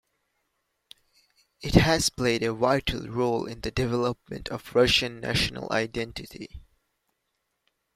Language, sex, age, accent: English, male, 19-29, West Indies and Bermuda (Bahamas, Bermuda, Jamaica, Trinidad)